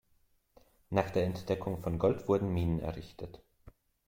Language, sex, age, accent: German, male, 19-29, Österreichisches Deutsch